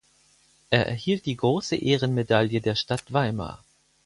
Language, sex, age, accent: German, male, 40-49, Deutschland Deutsch